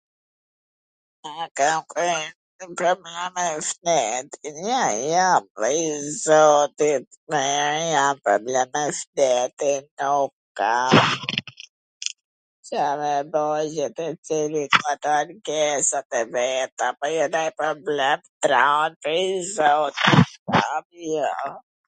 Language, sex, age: Gheg Albanian, female, 50-59